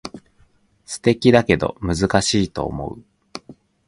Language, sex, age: Japanese, female, 19-29